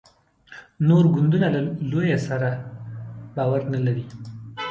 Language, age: Pashto, 30-39